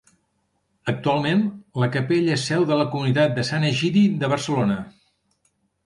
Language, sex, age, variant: Catalan, male, 50-59, Central